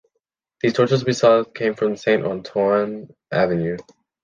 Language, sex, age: English, male, under 19